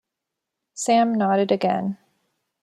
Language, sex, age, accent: English, female, 19-29, United States English